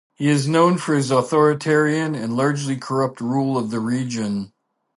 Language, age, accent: English, 50-59, Canadian English